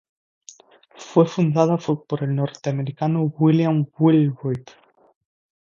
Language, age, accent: Spanish, 19-29, España: Islas Canarias